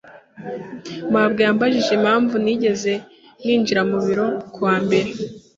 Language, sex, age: Kinyarwanda, female, 30-39